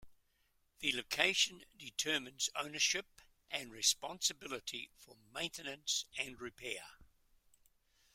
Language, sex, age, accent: English, male, 80-89, New Zealand English